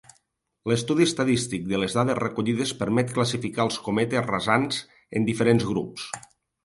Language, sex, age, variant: Catalan, male, 40-49, Nord-Occidental